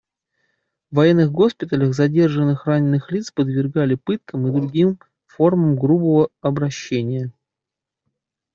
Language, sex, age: Russian, male, 30-39